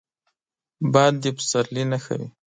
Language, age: Pashto, 19-29